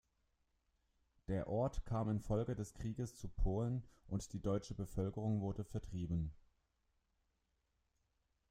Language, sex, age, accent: German, male, 30-39, Deutschland Deutsch